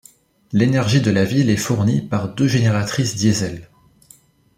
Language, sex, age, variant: French, male, 19-29, Français de métropole